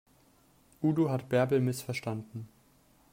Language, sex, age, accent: German, male, 19-29, Deutschland Deutsch